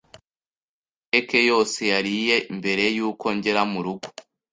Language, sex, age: Kinyarwanda, male, under 19